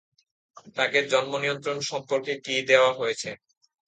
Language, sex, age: Bengali, male, 19-29